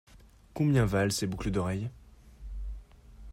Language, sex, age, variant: French, male, 19-29, Français de métropole